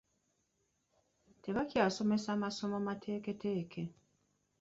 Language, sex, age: Ganda, female, 40-49